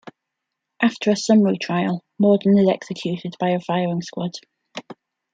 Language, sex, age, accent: English, female, 19-29, England English